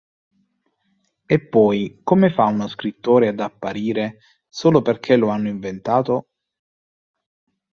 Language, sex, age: Italian, male, 30-39